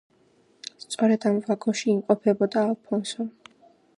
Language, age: Georgian, under 19